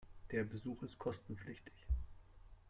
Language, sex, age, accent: German, male, 30-39, Deutschland Deutsch